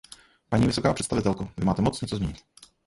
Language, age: Czech, 30-39